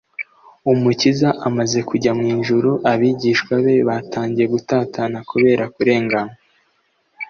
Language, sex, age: Kinyarwanda, male, 19-29